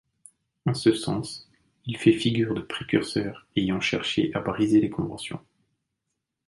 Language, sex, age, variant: French, male, 30-39, Français de métropole